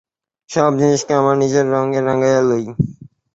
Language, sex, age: Bengali, male, 19-29